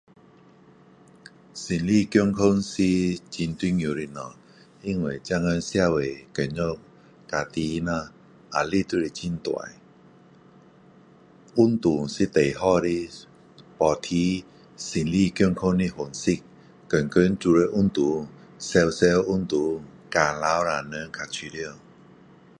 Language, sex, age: Min Dong Chinese, male, 50-59